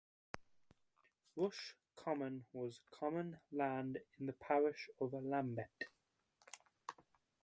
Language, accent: English, Irish English